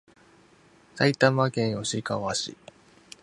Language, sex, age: Japanese, male, 19-29